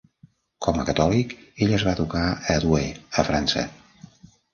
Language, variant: Catalan, Central